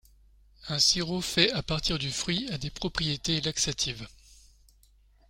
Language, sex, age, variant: French, male, 40-49, Français de métropole